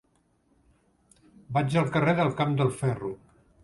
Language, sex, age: Catalan, male, 70-79